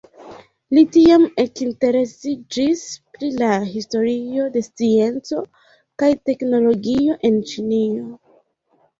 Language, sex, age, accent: Esperanto, female, 19-29, Internacia